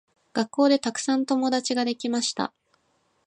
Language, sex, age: Japanese, female, 19-29